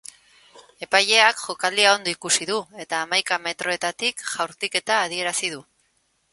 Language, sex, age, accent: Basque, female, 40-49, Erdialdekoa edo Nafarra (Gipuzkoa, Nafarroa)